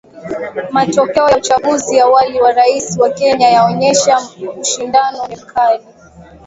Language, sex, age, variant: Swahili, female, 19-29, Kiswahili Sanifu (EA)